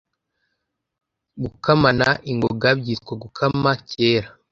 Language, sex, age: Kinyarwanda, male, under 19